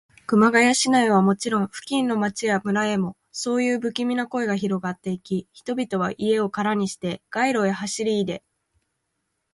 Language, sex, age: Japanese, female, 19-29